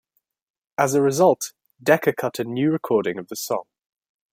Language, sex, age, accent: English, male, 19-29, England English